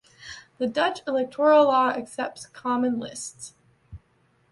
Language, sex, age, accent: English, female, 19-29, United States English